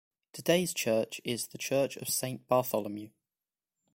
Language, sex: English, male